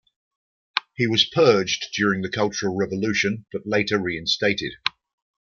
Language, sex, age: English, male, 60-69